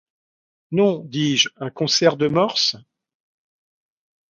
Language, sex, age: French, male, 60-69